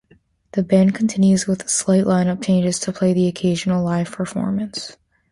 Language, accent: English, United States English